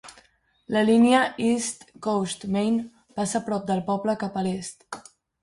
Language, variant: Catalan, Central